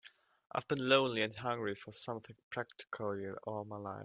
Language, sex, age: English, male, under 19